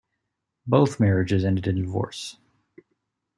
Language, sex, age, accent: English, male, 19-29, United States English